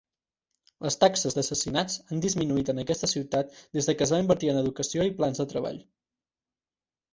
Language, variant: Catalan, Central